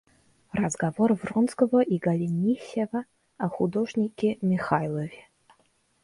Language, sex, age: Russian, female, 19-29